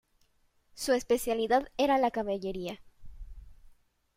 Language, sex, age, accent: Spanish, female, 19-29, México